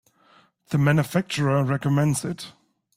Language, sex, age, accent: English, male, 19-29, United States English